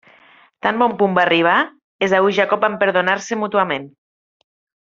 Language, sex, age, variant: Catalan, female, 30-39, Nord-Occidental